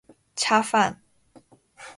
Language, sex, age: Chinese, female, 19-29